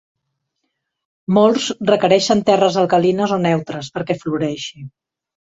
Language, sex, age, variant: Catalan, female, 50-59, Central